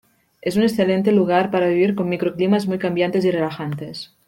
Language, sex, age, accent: Spanish, female, 19-29, España: Norte peninsular (Asturias, Castilla y León, Cantabria, País Vasco, Navarra, Aragón, La Rioja, Guadalajara, Cuenca)